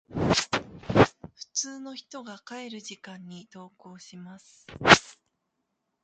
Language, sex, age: Japanese, female, 30-39